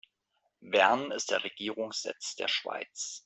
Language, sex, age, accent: German, male, 40-49, Deutschland Deutsch